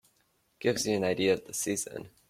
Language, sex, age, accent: English, male, under 19, United States English